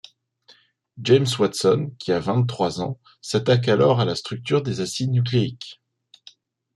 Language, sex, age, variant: French, male, 30-39, Français de métropole